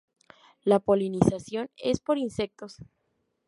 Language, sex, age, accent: Spanish, female, 19-29, México